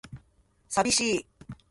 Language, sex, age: Japanese, female, 40-49